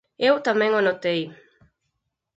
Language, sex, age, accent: Galician, female, 40-49, Oriental (común en zona oriental)